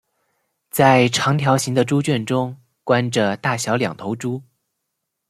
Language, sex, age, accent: Chinese, male, 19-29, 出生地：湖北省